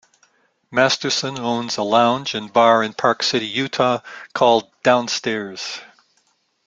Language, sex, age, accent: English, male, 60-69, United States English